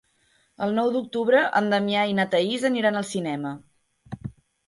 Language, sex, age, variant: Catalan, female, 19-29, Central